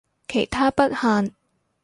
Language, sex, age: Cantonese, female, 19-29